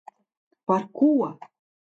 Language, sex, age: Latvian, female, 30-39